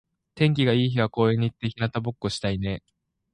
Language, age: Japanese, 19-29